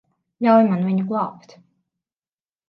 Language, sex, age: Latvian, female, 30-39